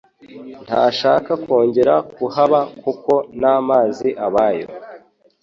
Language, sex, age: Kinyarwanda, male, 19-29